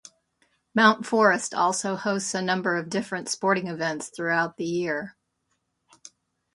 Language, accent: English, United States English